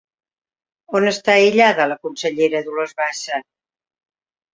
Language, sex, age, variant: Catalan, female, 70-79, Central